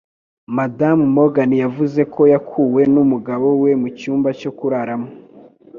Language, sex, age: Kinyarwanda, male, under 19